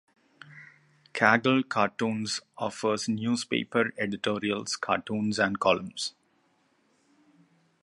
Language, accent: English, India and South Asia (India, Pakistan, Sri Lanka)